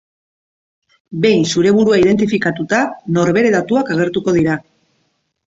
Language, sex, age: Basque, female, 40-49